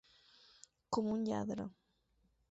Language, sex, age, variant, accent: Catalan, female, 19-29, Balear, menorquí